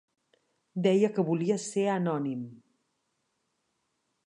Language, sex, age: Catalan, female, 50-59